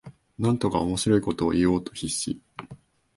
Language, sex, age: Japanese, male, 19-29